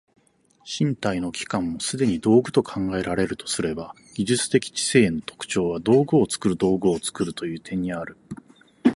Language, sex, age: Japanese, male, 40-49